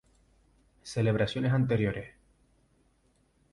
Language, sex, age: Spanish, male, 19-29